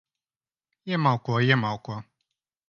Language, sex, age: Latvian, male, 40-49